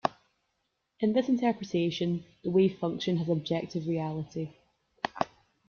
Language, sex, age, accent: English, female, 19-29, Scottish English